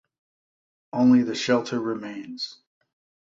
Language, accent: English, United States English